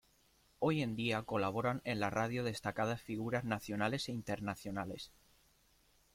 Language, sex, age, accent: Spanish, male, 19-29, España: Sur peninsular (Andalucia, Extremadura, Murcia)